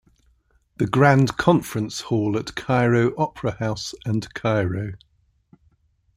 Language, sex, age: English, male, 50-59